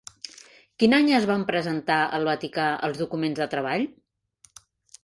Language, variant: Catalan, Central